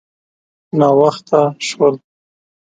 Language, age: Pashto, 19-29